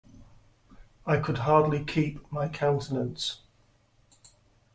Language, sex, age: English, male, 40-49